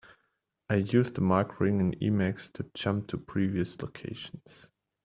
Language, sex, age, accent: English, male, 30-39, United States English